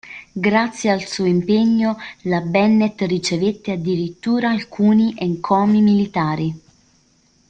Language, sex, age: Italian, female, 19-29